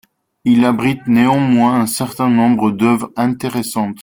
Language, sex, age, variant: French, male, 30-39, Français de métropole